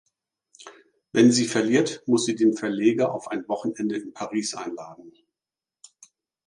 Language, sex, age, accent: German, male, 50-59, Deutschland Deutsch